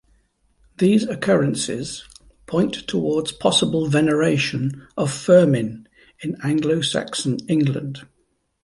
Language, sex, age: English, male, 50-59